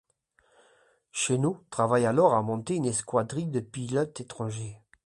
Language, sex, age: French, male, 50-59